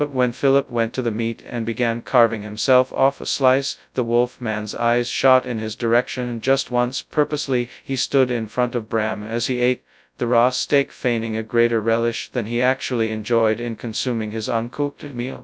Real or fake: fake